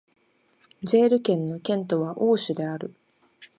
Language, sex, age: Japanese, female, 19-29